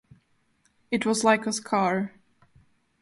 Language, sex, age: English, female, 19-29